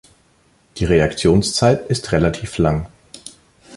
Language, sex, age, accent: German, male, 30-39, Deutschland Deutsch